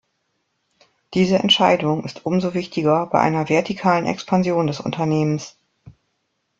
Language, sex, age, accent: German, female, 40-49, Deutschland Deutsch